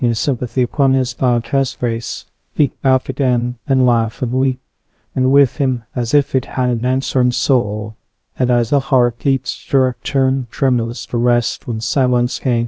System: TTS, VITS